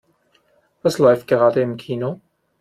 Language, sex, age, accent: German, male, 50-59, Österreichisches Deutsch